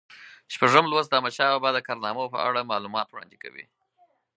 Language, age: Pashto, 40-49